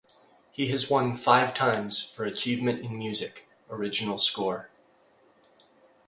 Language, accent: English, United States English